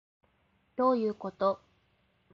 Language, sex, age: Japanese, female, 19-29